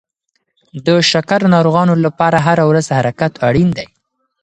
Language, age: Pashto, 19-29